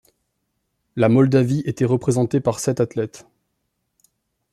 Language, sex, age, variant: French, male, 30-39, Français de métropole